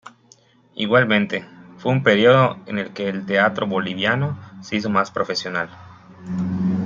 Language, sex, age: Spanish, male, 30-39